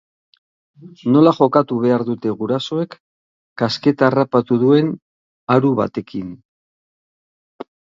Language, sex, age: Basque, male, 60-69